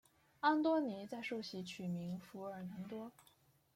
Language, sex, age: Chinese, female, 19-29